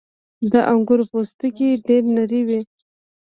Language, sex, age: Pashto, female, 19-29